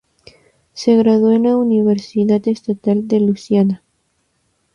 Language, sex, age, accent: Spanish, female, under 19, México